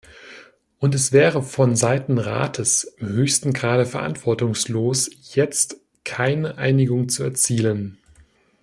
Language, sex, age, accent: German, male, 19-29, Deutschland Deutsch